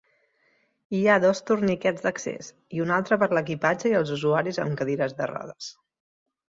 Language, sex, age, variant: Catalan, female, 30-39, Central